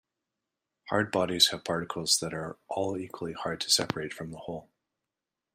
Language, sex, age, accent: English, male, 40-49, Canadian English